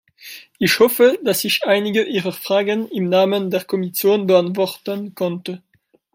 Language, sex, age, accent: German, male, 19-29, Französisch Deutsch